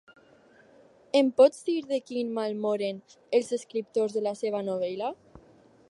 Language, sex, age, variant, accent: Catalan, female, under 19, Alacantí, valencià